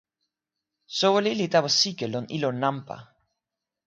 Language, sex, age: Toki Pona, male, 19-29